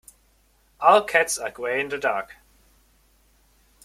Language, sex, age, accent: English, male, 19-29, United States English